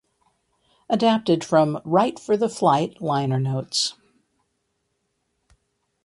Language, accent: English, United States English